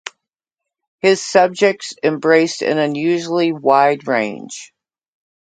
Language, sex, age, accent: English, female, 70-79, West Coast